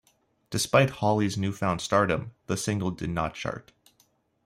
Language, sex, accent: English, male, United States English